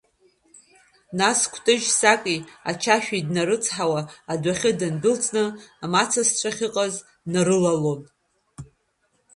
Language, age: Abkhazian, under 19